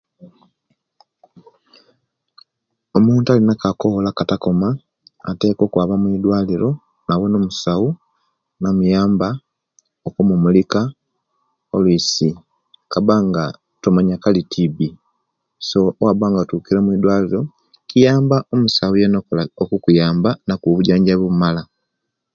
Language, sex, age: Kenyi, male, 40-49